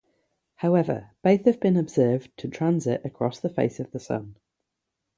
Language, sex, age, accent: English, female, 30-39, England English; yorkshire